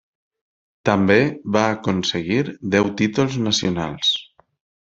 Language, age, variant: Catalan, 30-39, Nord-Occidental